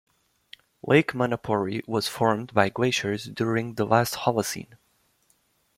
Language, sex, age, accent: English, male, 19-29, United States English